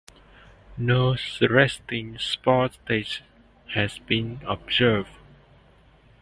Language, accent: English, Hong Kong English